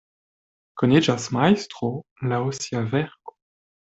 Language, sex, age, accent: Esperanto, male, 19-29, Internacia